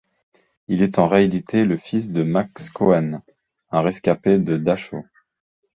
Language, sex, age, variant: French, male, 30-39, Français de métropole